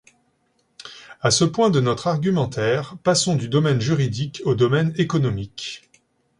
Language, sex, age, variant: French, male, 40-49, Français de métropole